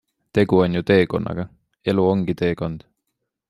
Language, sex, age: Estonian, male, 19-29